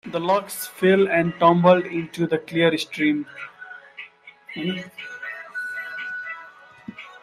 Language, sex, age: English, male, 19-29